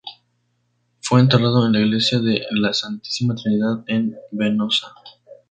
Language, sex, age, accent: Spanish, male, 19-29, México